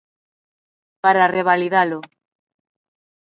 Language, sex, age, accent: Galician, female, 30-39, Normativo (estándar); Neofalante